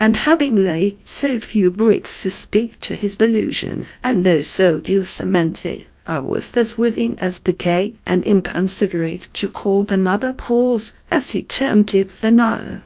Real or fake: fake